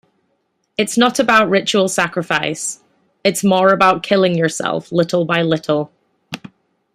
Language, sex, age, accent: English, female, 30-39, England English